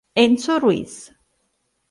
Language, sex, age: Italian, female, 30-39